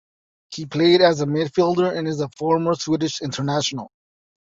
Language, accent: English, United States English